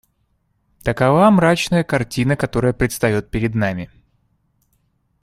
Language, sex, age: Russian, male, 19-29